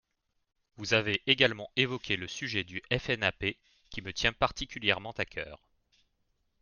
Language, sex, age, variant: French, male, 40-49, Français de métropole